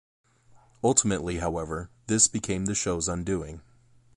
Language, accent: English, United States English